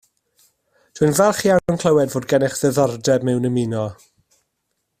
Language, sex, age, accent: Welsh, male, 30-39, Y Deyrnas Unedig Cymraeg